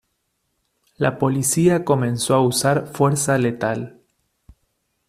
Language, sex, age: Spanish, male, 30-39